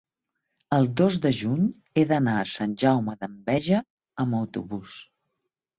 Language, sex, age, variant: Catalan, female, 50-59, Central